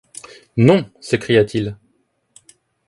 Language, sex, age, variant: French, male, 19-29, Français de métropole